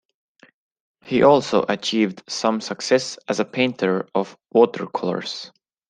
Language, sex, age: English, male, 19-29